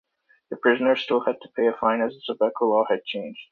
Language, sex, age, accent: English, male, 19-29, United States English